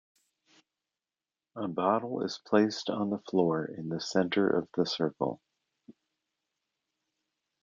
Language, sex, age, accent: English, male, 60-69, United States English